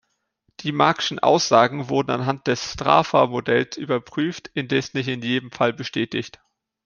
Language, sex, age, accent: German, male, 19-29, Deutschland Deutsch